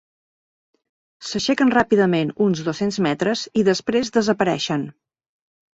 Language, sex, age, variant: Catalan, female, 40-49, Central